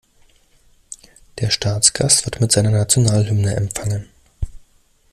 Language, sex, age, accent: German, male, 30-39, Deutschland Deutsch